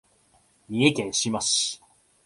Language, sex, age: Japanese, male, 19-29